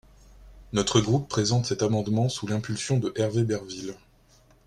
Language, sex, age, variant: French, male, 40-49, Français de métropole